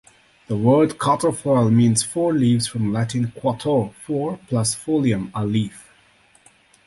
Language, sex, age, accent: English, male, 30-39, India and South Asia (India, Pakistan, Sri Lanka)